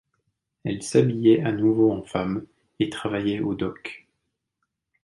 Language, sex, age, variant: French, male, 30-39, Français de métropole